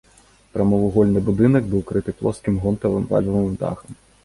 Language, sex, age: Belarusian, male, 30-39